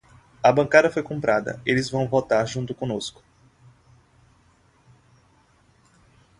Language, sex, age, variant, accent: Portuguese, male, 19-29, Portuguese (Brasil), Nordestino